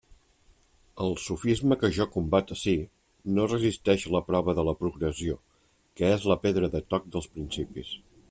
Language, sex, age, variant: Catalan, male, 50-59, Central